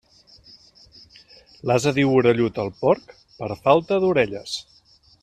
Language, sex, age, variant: Catalan, male, 30-39, Nord-Occidental